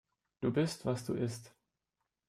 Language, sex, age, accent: German, male, 19-29, Deutschland Deutsch